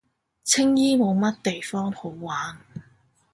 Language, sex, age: Cantonese, female, 19-29